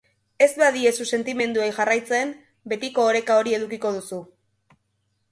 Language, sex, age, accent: Basque, female, 19-29, Erdialdekoa edo Nafarra (Gipuzkoa, Nafarroa)